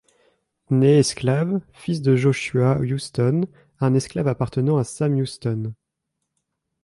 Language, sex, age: French, male, under 19